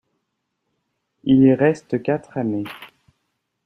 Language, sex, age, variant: French, male, 19-29, Français de métropole